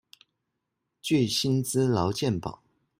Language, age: Chinese, 30-39